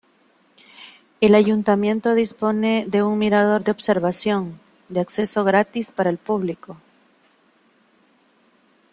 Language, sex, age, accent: Spanish, female, 40-49, América central